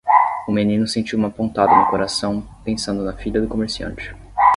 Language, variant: Portuguese, Portuguese (Brasil)